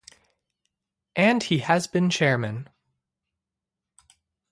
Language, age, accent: English, 19-29, United States English; midwest